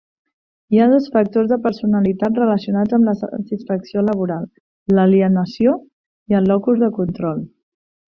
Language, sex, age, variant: Catalan, female, 40-49, Central